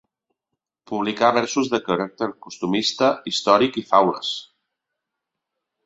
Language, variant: Catalan, Central